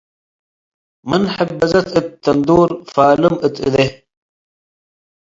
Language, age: Tigre, 30-39